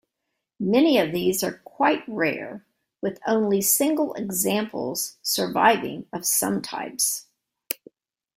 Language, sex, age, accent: English, female, 60-69, United States English